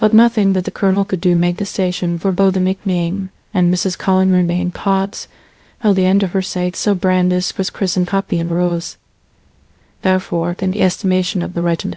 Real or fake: fake